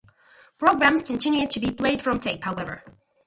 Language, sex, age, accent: English, female, 19-29, United States English